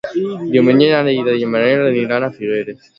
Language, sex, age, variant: Catalan, male, under 19, Alacantí